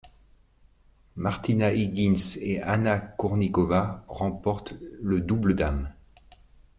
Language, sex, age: French, male, 40-49